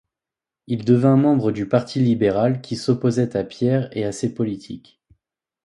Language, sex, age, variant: French, male, 19-29, Français de métropole